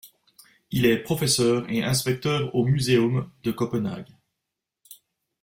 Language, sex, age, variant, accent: French, male, 30-39, Français d'Europe, Français de Suisse